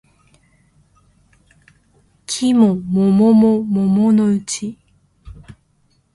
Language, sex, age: Japanese, female, 19-29